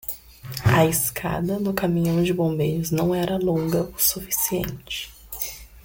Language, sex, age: Portuguese, female, 19-29